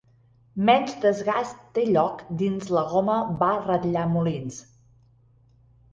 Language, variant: Catalan, Central